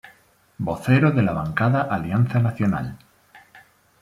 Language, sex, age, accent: Spanish, male, 40-49, España: Norte peninsular (Asturias, Castilla y León, Cantabria, País Vasco, Navarra, Aragón, La Rioja, Guadalajara, Cuenca)